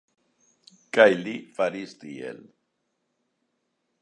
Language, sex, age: Esperanto, male, 60-69